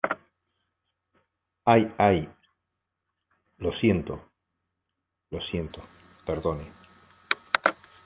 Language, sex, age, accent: Spanish, male, 60-69, Rioplatense: Argentina, Uruguay, este de Bolivia, Paraguay